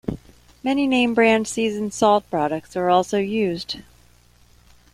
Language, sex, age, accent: English, female, 50-59, United States English